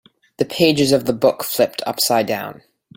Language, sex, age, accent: English, male, under 19, United States English